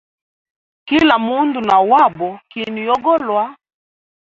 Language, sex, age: Hemba, female, 19-29